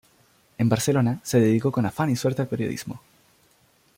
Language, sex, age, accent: Spanish, male, 19-29, Chileno: Chile, Cuyo